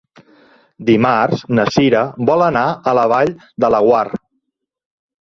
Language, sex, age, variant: Catalan, male, 40-49, Central